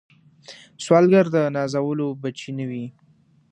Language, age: Pashto, 19-29